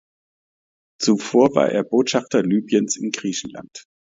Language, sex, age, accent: German, male, 50-59, Deutschland Deutsch